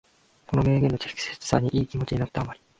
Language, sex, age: Japanese, male, 19-29